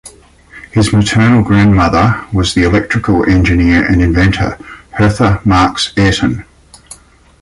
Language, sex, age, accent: English, male, 50-59, Australian English